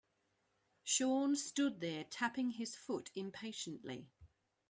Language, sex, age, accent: English, female, 40-49, Australian English